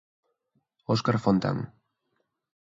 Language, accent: Galician, Normativo (estándar)